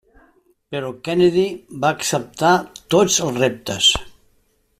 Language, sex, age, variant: Catalan, male, 60-69, Septentrional